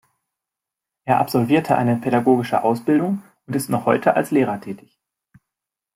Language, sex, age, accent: German, male, 19-29, Deutschland Deutsch